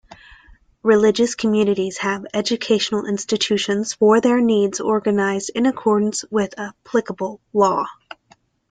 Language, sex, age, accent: English, female, 19-29, United States English